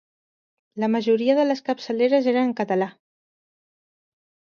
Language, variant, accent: Catalan, Central, central